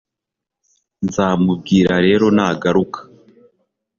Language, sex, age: Kinyarwanda, male, 19-29